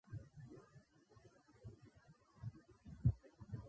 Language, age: Pashto, 19-29